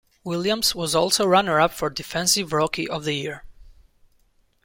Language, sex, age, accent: English, male, 19-29, United States English